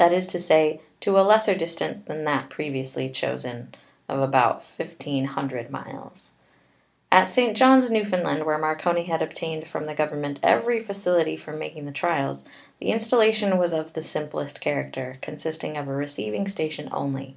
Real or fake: real